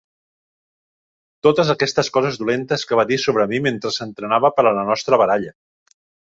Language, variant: Catalan, Central